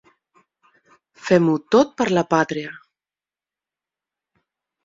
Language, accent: Catalan, Barceloní